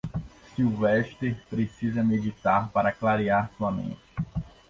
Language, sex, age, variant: Portuguese, male, 30-39, Portuguese (Brasil)